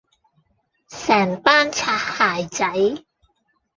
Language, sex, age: Cantonese, female, 30-39